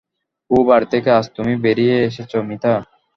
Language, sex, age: Bengali, male, 19-29